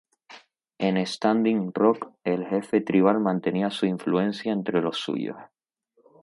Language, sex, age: Spanish, male, 19-29